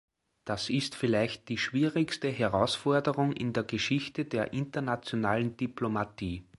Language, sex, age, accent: German, male, 40-49, Österreichisches Deutsch